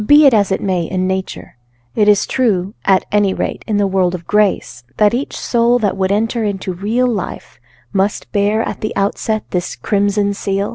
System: none